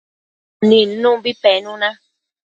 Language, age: Matsés, 30-39